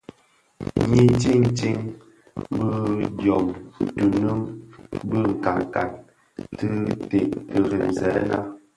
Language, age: Bafia, 19-29